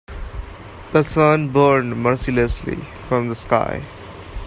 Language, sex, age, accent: English, male, 19-29, India and South Asia (India, Pakistan, Sri Lanka)